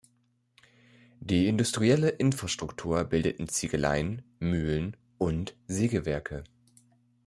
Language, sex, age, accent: German, male, 30-39, Deutschland Deutsch